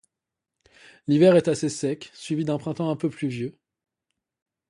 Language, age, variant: French, 30-39, Français de métropole